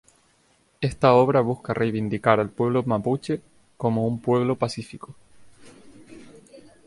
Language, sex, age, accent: Spanish, male, 19-29, España: Islas Canarias